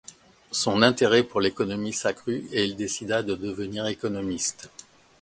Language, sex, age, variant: French, male, 60-69, Français de métropole